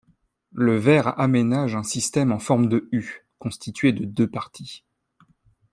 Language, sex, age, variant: French, male, 19-29, Français de métropole